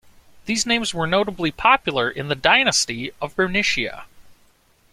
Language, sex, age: English, male, 19-29